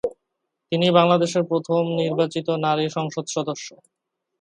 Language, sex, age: Bengali, male, 19-29